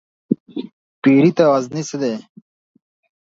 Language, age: Pashto, 19-29